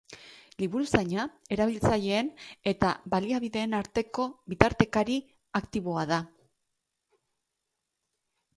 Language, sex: Basque, female